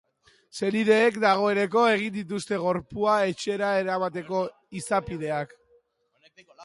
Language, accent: Basque, Mendebalekoa (Araba, Bizkaia, Gipuzkoako mendebaleko herri batzuk)